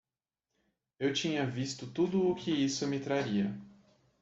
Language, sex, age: Portuguese, male, 19-29